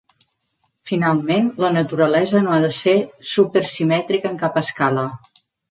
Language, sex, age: Catalan, female, 50-59